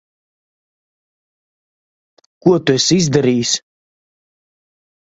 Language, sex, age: Latvian, male, 19-29